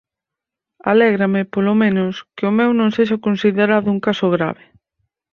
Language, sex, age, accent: Galician, female, 30-39, Oriental (común en zona oriental)